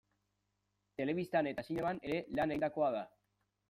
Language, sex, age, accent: Basque, male, 19-29, Mendebalekoa (Araba, Bizkaia, Gipuzkoako mendebaleko herri batzuk)